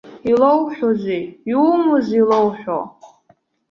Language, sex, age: Abkhazian, female, under 19